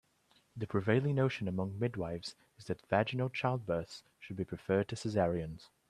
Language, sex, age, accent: English, male, 19-29, England English